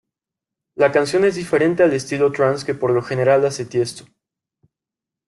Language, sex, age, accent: Spanish, male, 19-29, México